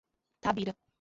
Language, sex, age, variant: Portuguese, female, 19-29, Portuguese (Brasil)